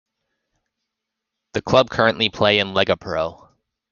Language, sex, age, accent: English, male, 19-29, United States English